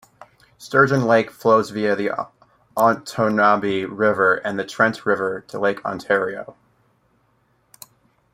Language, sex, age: English, male, 19-29